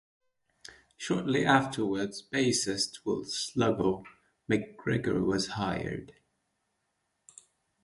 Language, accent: English, United States English